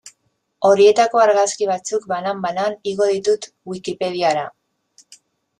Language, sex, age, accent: Basque, female, 30-39, Mendebalekoa (Araba, Bizkaia, Gipuzkoako mendebaleko herri batzuk)